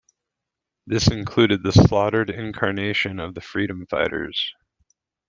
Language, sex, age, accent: English, male, 40-49, United States English